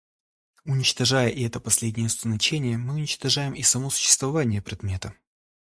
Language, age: Russian, 19-29